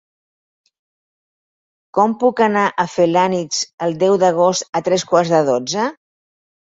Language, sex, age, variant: Catalan, female, 60-69, Central